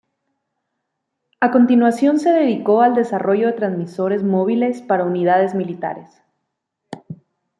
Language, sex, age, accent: Spanish, female, 30-39, México